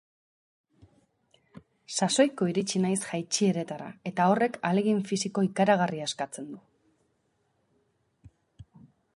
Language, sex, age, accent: Basque, female, 30-39, Erdialdekoa edo Nafarra (Gipuzkoa, Nafarroa)